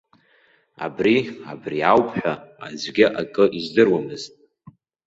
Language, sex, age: Abkhazian, male, under 19